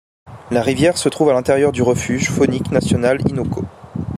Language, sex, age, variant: French, male, 19-29, Français de métropole